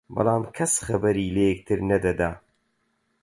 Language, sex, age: Central Kurdish, male, 30-39